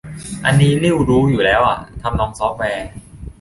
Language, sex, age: Thai, male, 19-29